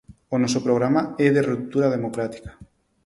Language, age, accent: Galician, 30-39, Neofalante